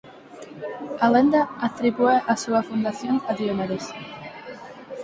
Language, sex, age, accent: Galician, female, 19-29, Neofalante